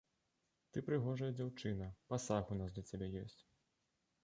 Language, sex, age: Belarusian, male, 19-29